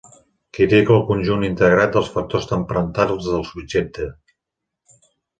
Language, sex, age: Catalan, male, 40-49